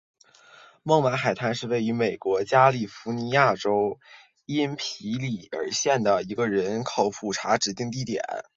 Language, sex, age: Chinese, male, 19-29